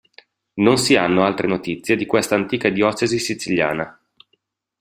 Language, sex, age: Italian, male, 30-39